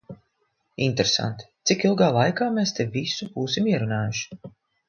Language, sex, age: Latvian, female, 40-49